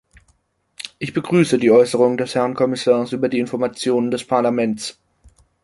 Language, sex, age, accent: German, male, under 19, Deutschland Deutsch